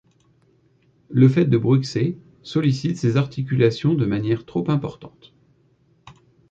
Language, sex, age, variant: French, male, 30-39, Français de métropole